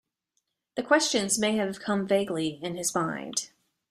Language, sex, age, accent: English, female, 50-59, United States English